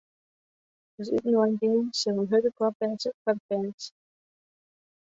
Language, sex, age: Western Frisian, female, under 19